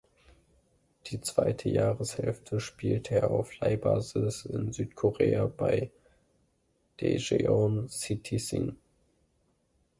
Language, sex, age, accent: German, male, 19-29, Deutschland Deutsch